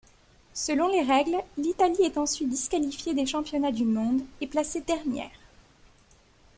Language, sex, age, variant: French, female, 19-29, Français de métropole